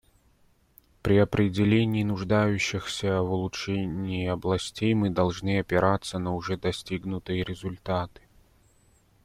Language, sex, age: Russian, male, 30-39